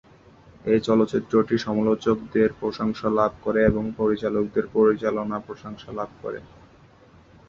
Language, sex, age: Bengali, male, 19-29